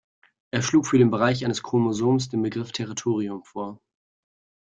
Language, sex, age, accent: German, male, 19-29, Deutschland Deutsch